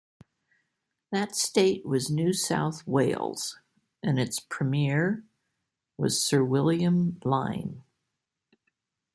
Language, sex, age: English, female, 60-69